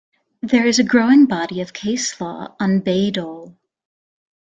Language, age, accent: English, 19-29, United States English